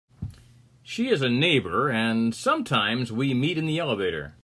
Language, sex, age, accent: English, male, 60-69, United States English